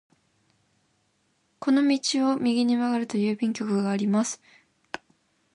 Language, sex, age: Japanese, female, 19-29